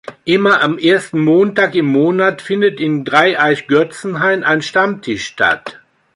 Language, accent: German, Deutschland Deutsch